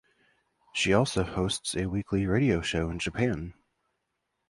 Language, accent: English, United States English